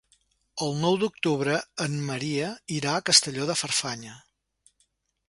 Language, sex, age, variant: Catalan, male, 60-69, Septentrional